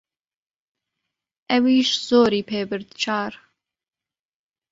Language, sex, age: Central Kurdish, female, 19-29